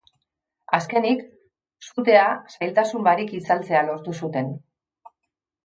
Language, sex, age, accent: Basque, female, 50-59, Mendebalekoa (Araba, Bizkaia, Gipuzkoako mendebaleko herri batzuk)